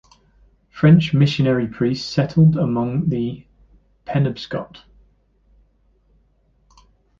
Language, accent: English, England English